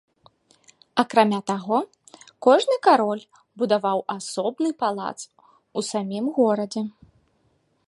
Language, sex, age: Belarusian, female, 19-29